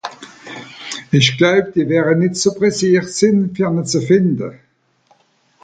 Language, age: Swiss German, 60-69